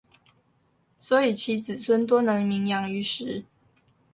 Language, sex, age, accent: Chinese, female, under 19, 出生地：臺中市